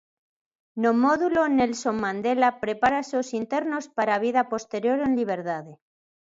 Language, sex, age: Galician, female, 50-59